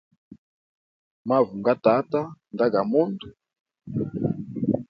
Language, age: Hemba, 40-49